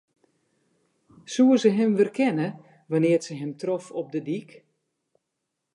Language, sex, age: Western Frisian, female, 60-69